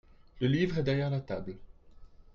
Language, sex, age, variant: French, male, 30-39, Français de métropole